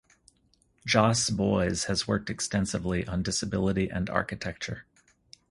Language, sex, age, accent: English, male, 50-59, United States English